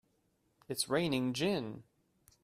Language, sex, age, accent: English, male, 40-49, Canadian English